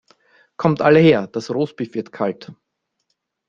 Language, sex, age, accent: German, male, 40-49, Österreichisches Deutsch